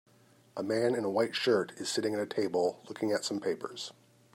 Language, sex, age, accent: English, male, 50-59, United States English